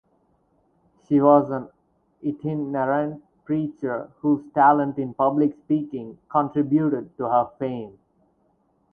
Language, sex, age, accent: English, male, 19-29, India and South Asia (India, Pakistan, Sri Lanka)